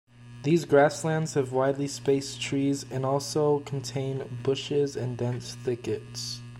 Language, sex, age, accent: English, male, 19-29, United States English